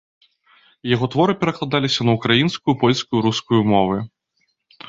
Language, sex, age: Belarusian, male, 30-39